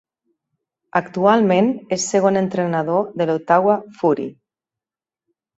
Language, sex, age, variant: Catalan, female, 40-49, Central